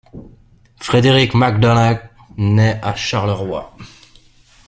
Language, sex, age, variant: French, male, 30-39, Français de métropole